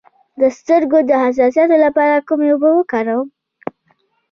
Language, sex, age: Pashto, female, under 19